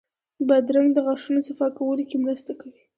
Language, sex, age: Pashto, female, 30-39